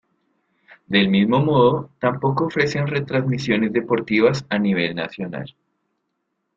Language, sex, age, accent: Spanish, male, 19-29, Andino-Pacífico: Colombia, Perú, Ecuador, oeste de Bolivia y Venezuela andina